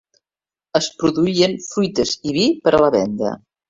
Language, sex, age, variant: Catalan, female, 50-59, Central